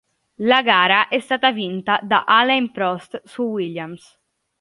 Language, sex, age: Italian, female, under 19